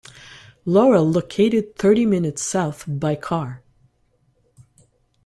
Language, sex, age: English, female, 50-59